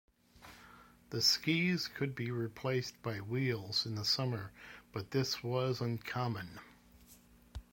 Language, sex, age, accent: English, male, 60-69, United States English